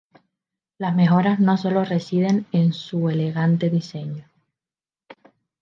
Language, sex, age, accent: Spanish, female, 19-29, España: Islas Canarias